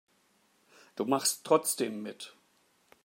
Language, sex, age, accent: German, male, 60-69, Deutschland Deutsch